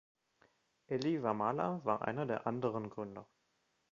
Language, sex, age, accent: German, male, 30-39, Deutschland Deutsch